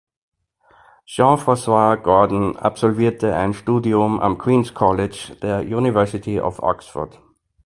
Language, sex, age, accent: German, male, 40-49, Österreichisches Deutsch